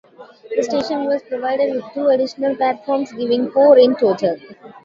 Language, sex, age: English, female, 19-29